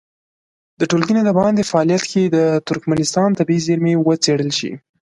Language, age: Pashto, 19-29